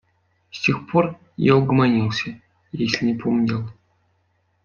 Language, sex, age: Russian, male, 19-29